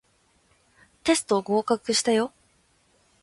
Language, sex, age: Japanese, female, under 19